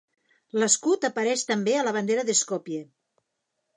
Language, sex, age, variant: Catalan, female, 50-59, Central